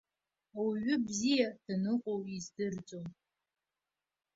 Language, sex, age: Abkhazian, female, under 19